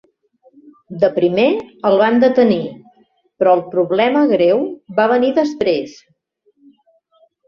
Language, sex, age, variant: Catalan, female, 50-59, Central